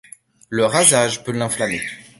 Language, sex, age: French, male, 19-29